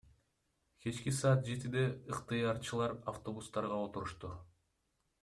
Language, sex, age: Kyrgyz, male, 19-29